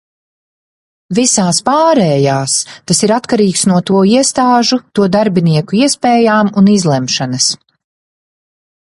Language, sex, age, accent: Latvian, female, 40-49, bez akcenta